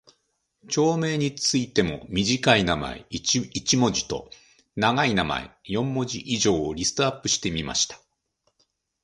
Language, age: Japanese, 50-59